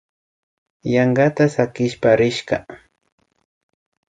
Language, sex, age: Imbabura Highland Quichua, female, 30-39